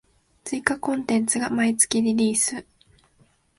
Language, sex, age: Japanese, female, 19-29